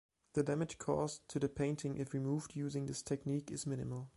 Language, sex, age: English, male, 30-39